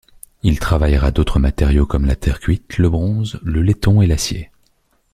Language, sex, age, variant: French, male, 30-39, Français de métropole